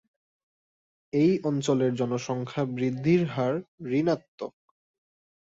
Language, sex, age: Bengali, male, 19-29